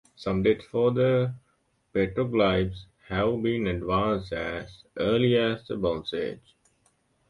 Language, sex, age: English, male, 19-29